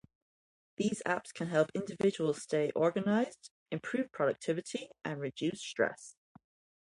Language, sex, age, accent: English, female, 40-49, Irish English